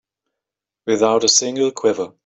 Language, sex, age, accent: English, male, 50-59, United States English